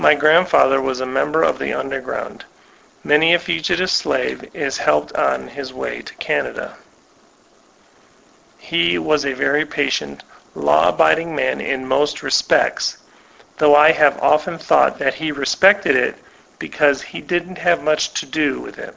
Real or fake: real